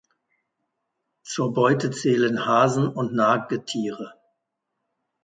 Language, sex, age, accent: German, male, 50-59, Deutschland Deutsch